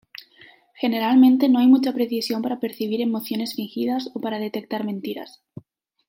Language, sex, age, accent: Spanish, female, 19-29, España: Centro-Sur peninsular (Madrid, Toledo, Castilla-La Mancha)